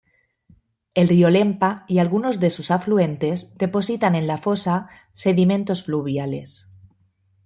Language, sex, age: Spanish, female, 30-39